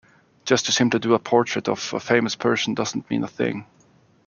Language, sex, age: English, male, 30-39